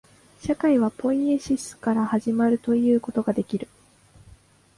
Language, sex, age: Japanese, female, 19-29